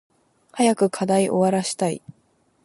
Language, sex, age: Japanese, female, 19-29